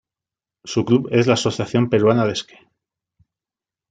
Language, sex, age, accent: Spanish, male, 30-39, España: Sur peninsular (Andalucia, Extremadura, Murcia)